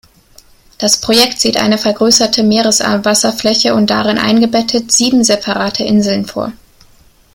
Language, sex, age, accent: German, female, 19-29, Deutschland Deutsch